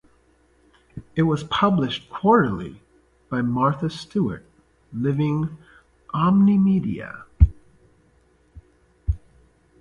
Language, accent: English, United States English